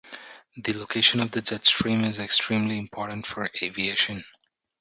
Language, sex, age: English, male, 30-39